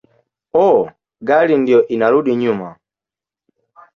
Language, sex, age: Swahili, male, 19-29